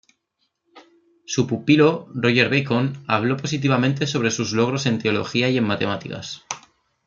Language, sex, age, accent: Spanish, male, 19-29, España: Norte peninsular (Asturias, Castilla y León, Cantabria, País Vasco, Navarra, Aragón, La Rioja, Guadalajara, Cuenca)